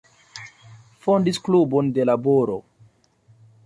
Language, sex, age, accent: Esperanto, male, 19-29, Internacia